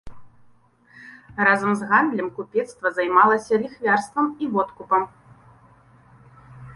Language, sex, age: Belarusian, female, 19-29